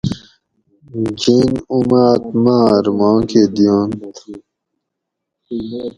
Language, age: Gawri, 19-29